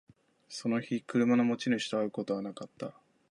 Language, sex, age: Japanese, male, 19-29